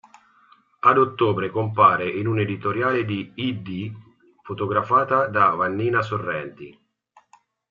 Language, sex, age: Italian, male, 40-49